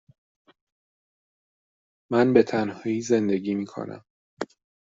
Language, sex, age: Persian, male, 30-39